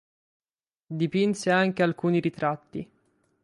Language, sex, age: Italian, male, 19-29